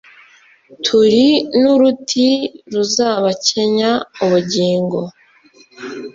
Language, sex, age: Kinyarwanda, female, 19-29